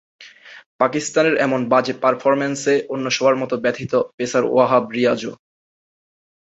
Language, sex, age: Bengali, male, 19-29